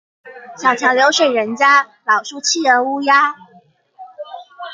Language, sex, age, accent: Chinese, male, 19-29, 出生地：新北市